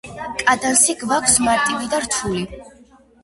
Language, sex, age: Georgian, female, 19-29